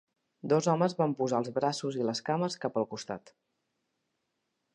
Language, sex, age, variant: Catalan, female, 40-49, Central